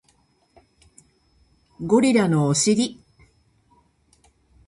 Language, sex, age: Japanese, female, 60-69